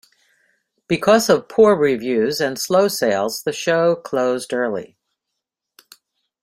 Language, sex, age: English, female, 60-69